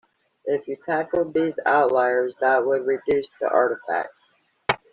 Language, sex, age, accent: English, female, 40-49, United States English